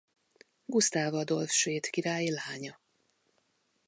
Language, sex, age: Hungarian, female, 40-49